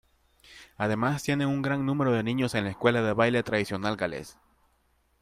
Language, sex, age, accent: Spanish, male, 19-29, América central